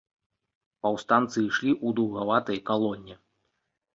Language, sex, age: Belarusian, male, 30-39